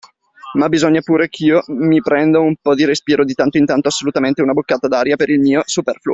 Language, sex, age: Italian, male, 19-29